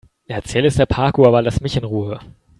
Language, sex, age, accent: German, male, 19-29, Deutschland Deutsch